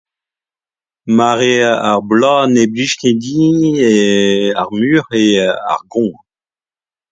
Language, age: Breton, 60-69